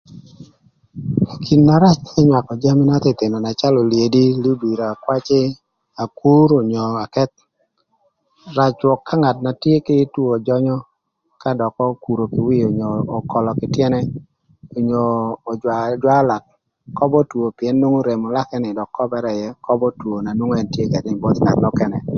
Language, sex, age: Thur, male, 40-49